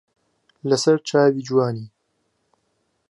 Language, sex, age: Central Kurdish, male, 19-29